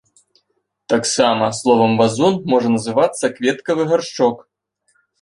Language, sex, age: Belarusian, male, 19-29